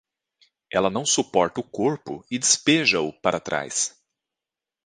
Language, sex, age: Portuguese, male, 30-39